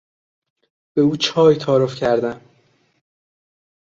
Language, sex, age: Persian, male, 30-39